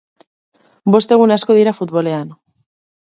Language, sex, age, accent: Basque, female, 19-29, Mendebalekoa (Araba, Bizkaia, Gipuzkoako mendebaleko herri batzuk)